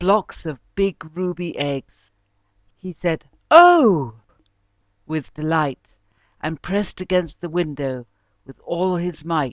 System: none